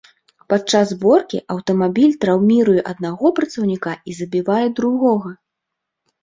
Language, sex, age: Belarusian, female, 30-39